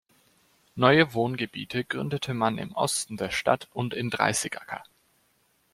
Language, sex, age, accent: German, male, under 19, Deutschland Deutsch